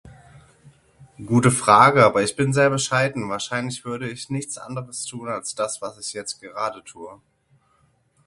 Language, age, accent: German, 30-39, Deutschland Deutsch